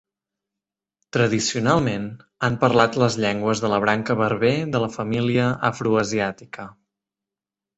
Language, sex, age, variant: Catalan, male, 19-29, Septentrional